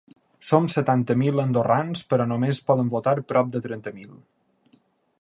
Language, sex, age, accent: Catalan, male, 19-29, balear; valencià